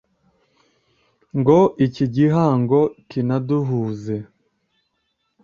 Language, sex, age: Kinyarwanda, male, 19-29